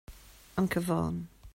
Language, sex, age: Irish, female, 40-49